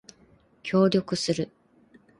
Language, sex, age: Japanese, female, 30-39